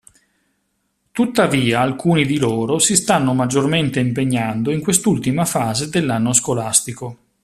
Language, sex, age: Italian, male, 40-49